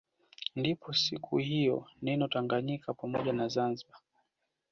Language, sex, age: Swahili, male, 19-29